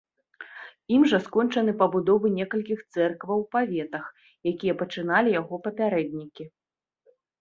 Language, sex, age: Belarusian, female, 30-39